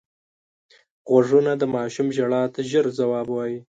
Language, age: Pashto, 19-29